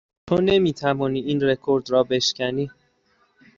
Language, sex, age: Persian, male, 19-29